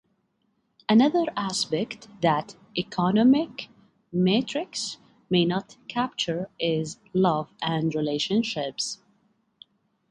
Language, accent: English, United States English